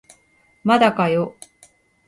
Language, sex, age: Japanese, female, 40-49